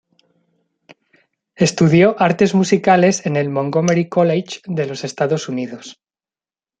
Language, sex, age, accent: Spanish, male, 40-49, España: Centro-Sur peninsular (Madrid, Toledo, Castilla-La Mancha)